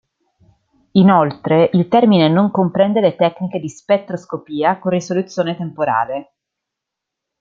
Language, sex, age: Italian, female, 30-39